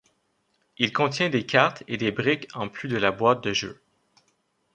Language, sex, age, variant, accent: French, male, 30-39, Français d'Amérique du Nord, Français du Canada